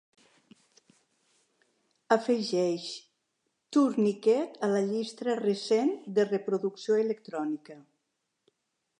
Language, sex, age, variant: Catalan, female, 60-69, Central